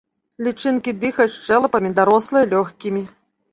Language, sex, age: Belarusian, female, 40-49